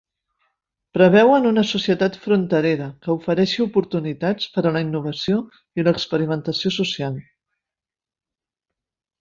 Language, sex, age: Catalan, female, 50-59